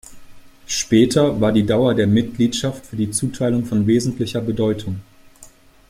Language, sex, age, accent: German, male, 19-29, Deutschland Deutsch